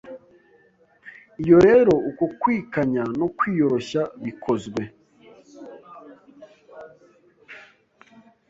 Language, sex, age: Kinyarwanda, male, 19-29